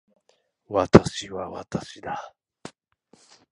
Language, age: Japanese, 50-59